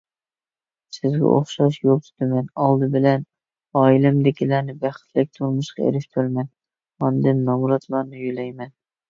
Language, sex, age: Uyghur, male, 19-29